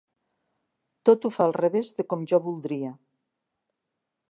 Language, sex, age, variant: Catalan, female, 60-69, Nord-Occidental